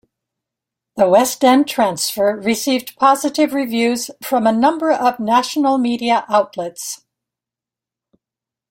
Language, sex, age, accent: English, female, 70-79, United States English